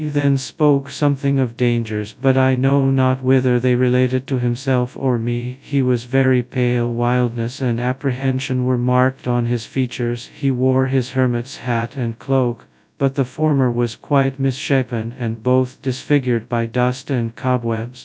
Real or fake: fake